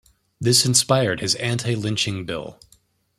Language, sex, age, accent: English, male, 19-29, United States English